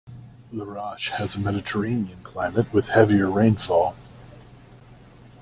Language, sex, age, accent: English, male, 30-39, United States English